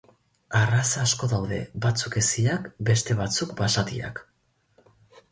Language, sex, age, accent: Basque, male, 19-29, Mendebalekoa (Araba, Bizkaia, Gipuzkoako mendebaleko herri batzuk)